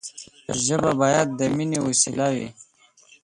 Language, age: Pashto, 19-29